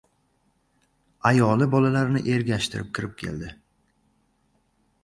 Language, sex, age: Uzbek, male, 19-29